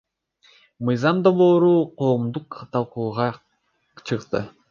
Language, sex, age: Kyrgyz, male, under 19